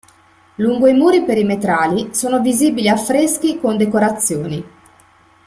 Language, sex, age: Italian, female, 50-59